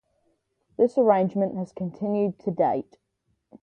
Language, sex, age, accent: English, female, under 19, Australian English